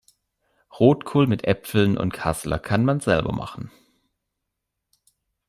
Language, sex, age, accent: German, male, 19-29, Deutschland Deutsch